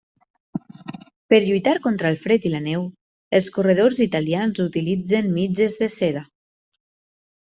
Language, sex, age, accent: Catalan, female, 19-29, valencià